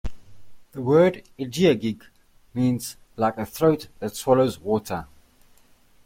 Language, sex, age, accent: English, male, 30-39, Southern African (South Africa, Zimbabwe, Namibia)